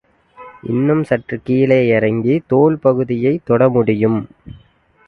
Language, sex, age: Tamil, male, 19-29